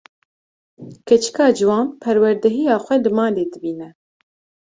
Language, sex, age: Kurdish, female, 19-29